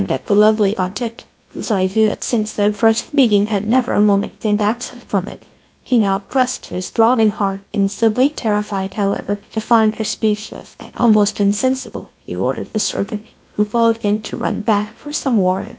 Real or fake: fake